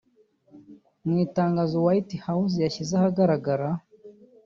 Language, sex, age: Kinyarwanda, male, 30-39